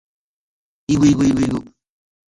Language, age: Japanese, 40-49